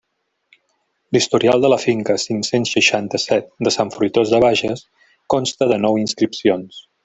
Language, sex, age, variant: Catalan, male, 40-49, Central